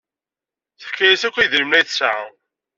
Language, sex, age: Kabyle, male, 40-49